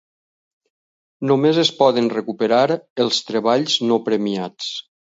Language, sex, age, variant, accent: Catalan, male, 60-69, Valencià central, valencià